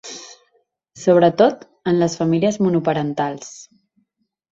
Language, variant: Catalan, Central